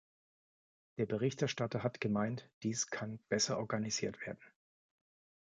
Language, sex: German, male